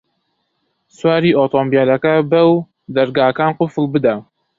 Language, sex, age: Central Kurdish, male, 19-29